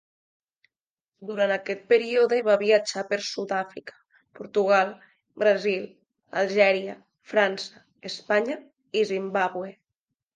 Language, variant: Catalan, Nord-Occidental